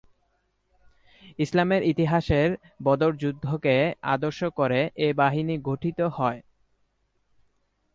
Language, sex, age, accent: Bengali, male, 19-29, Standard Bengali